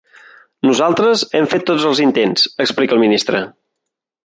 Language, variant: Catalan, Central